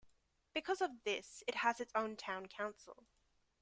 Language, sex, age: English, female, 19-29